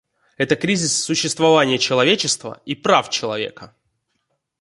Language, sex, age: Russian, male, 19-29